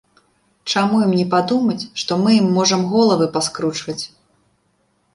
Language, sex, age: Belarusian, female, 19-29